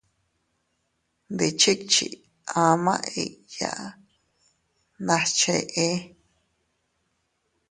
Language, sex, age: Teutila Cuicatec, female, 30-39